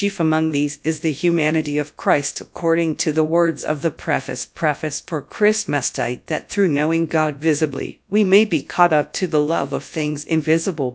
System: TTS, GradTTS